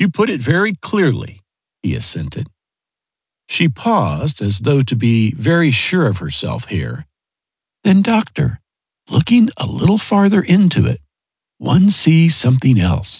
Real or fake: real